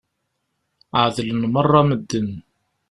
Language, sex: Kabyle, male